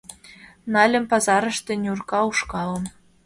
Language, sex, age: Mari, female, 19-29